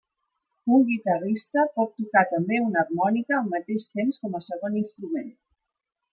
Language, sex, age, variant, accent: Catalan, female, 50-59, Nord-Occidental, Empordanès